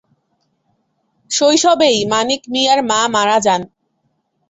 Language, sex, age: Bengali, female, under 19